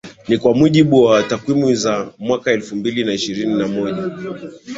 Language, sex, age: Swahili, male, 30-39